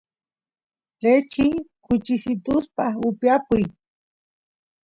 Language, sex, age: Santiago del Estero Quichua, female, 50-59